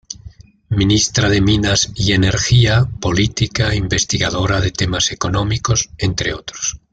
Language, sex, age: Spanish, male, 60-69